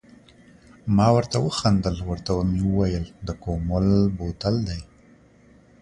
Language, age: Pashto, 30-39